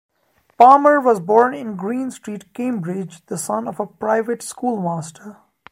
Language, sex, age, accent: English, male, 19-29, India and South Asia (India, Pakistan, Sri Lanka)